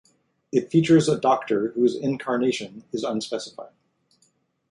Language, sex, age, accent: English, male, 40-49, United States English